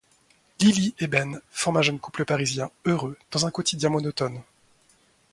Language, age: French, 40-49